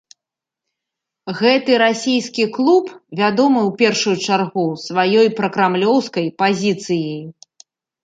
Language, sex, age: Belarusian, female, 40-49